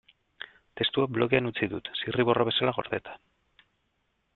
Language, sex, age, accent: Basque, male, 30-39, Mendebalekoa (Araba, Bizkaia, Gipuzkoako mendebaleko herri batzuk)